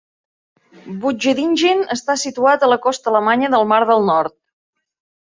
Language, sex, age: Catalan, female, 50-59